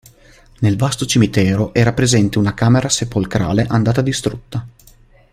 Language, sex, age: Italian, male, 19-29